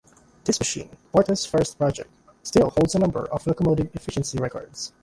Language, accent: English, Filipino